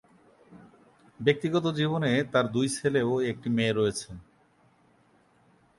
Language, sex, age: Bengali, male, 30-39